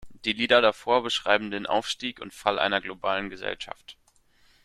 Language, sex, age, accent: German, male, 19-29, Deutschland Deutsch